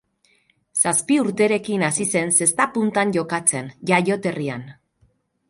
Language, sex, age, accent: Basque, female, 50-59, Mendebalekoa (Araba, Bizkaia, Gipuzkoako mendebaleko herri batzuk)